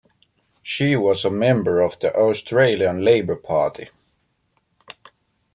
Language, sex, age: English, male, 19-29